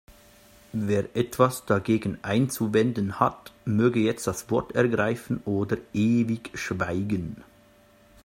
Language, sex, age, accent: German, male, 30-39, Schweizerdeutsch